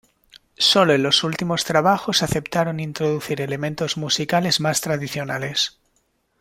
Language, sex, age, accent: Spanish, male, 19-29, España: Norte peninsular (Asturias, Castilla y León, Cantabria, País Vasco, Navarra, Aragón, La Rioja, Guadalajara, Cuenca)